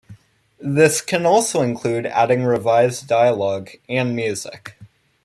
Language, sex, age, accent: English, male, under 19, United States English